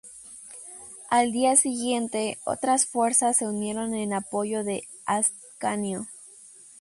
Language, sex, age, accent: Spanish, female, under 19, México